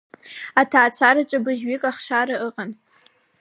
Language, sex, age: Abkhazian, female, 19-29